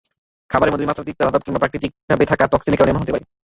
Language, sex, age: Bengali, male, under 19